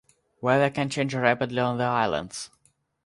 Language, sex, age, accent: English, male, 19-29, Russian; Slavic